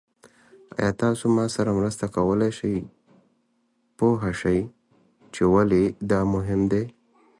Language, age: Pashto, 30-39